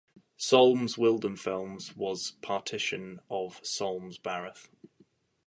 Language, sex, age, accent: English, male, 19-29, England English